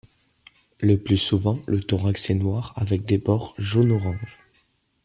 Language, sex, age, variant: French, male, under 19, Français de métropole